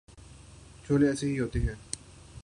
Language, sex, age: Urdu, male, 19-29